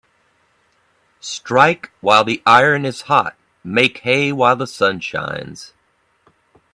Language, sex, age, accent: English, male, 40-49, United States English